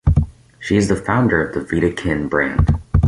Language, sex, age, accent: English, male, 19-29, United States English